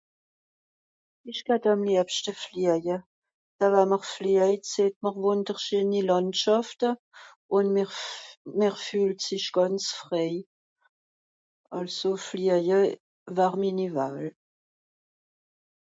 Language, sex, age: Swiss German, female, 50-59